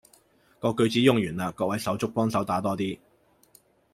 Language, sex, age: Cantonese, male, 30-39